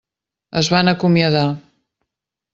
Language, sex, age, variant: Catalan, female, 50-59, Central